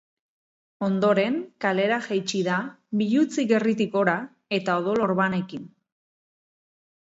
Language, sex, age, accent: Basque, female, 40-49, Mendebalekoa (Araba, Bizkaia, Gipuzkoako mendebaleko herri batzuk)